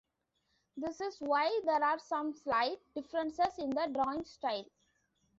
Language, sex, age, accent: English, female, under 19, India and South Asia (India, Pakistan, Sri Lanka)